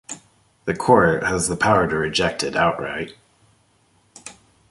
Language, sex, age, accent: English, male, 30-39, United States English